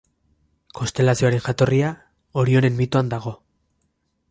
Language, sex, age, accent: Basque, male, 19-29, Erdialdekoa edo Nafarra (Gipuzkoa, Nafarroa)